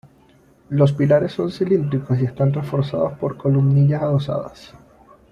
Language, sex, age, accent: Spanish, male, 30-39, Caribe: Cuba, Venezuela, Puerto Rico, República Dominicana, Panamá, Colombia caribeña, México caribeño, Costa del golfo de México